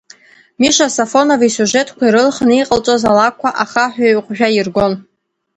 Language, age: Abkhazian, under 19